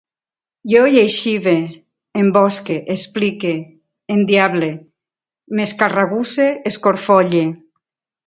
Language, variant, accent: Catalan, Valencià meridional, valencià